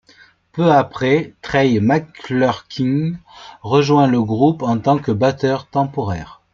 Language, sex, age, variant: French, male, 40-49, Français de métropole